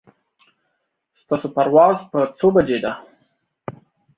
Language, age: Pashto, under 19